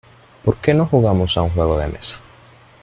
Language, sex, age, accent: Spanish, male, 30-39, Caribe: Cuba, Venezuela, Puerto Rico, República Dominicana, Panamá, Colombia caribeña, México caribeño, Costa del golfo de México